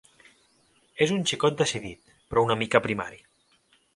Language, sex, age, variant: Catalan, male, 19-29, Central